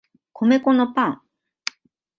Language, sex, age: Japanese, female, 40-49